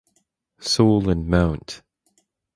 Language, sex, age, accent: English, male, 19-29, United States English